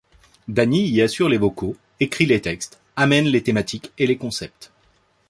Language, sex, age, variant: French, male, 19-29, Français de métropole